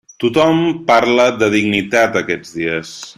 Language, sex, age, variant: Catalan, male, 30-39, Central